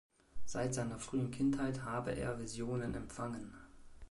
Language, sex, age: German, male, 19-29